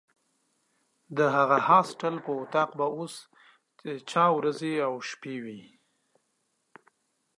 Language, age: Pashto, 30-39